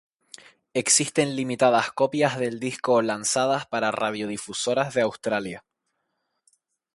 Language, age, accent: Spanish, 19-29, España: Islas Canarias